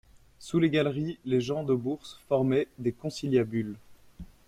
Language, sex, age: French, male, 19-29